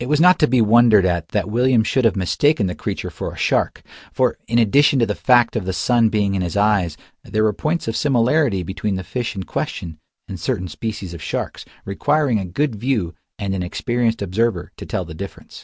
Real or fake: real